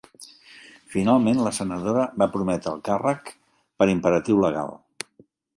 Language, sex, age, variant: Catalan, male, 70-79, Central